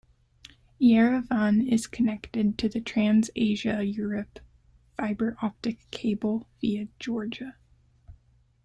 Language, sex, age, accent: English, female, 19-29, United States English